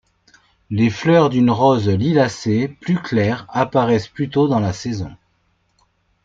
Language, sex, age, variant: French, male, 40-49, Français de métropole